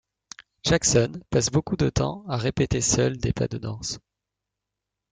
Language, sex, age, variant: French, male, 19-29, Français de métropole